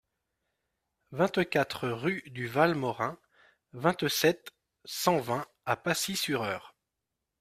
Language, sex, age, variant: French, male, 40-49, Français de métropole